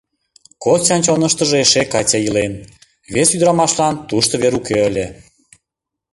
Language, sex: Mari, male